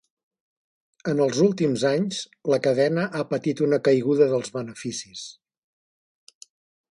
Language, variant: Catalan, Central